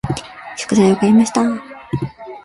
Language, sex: Japanese, female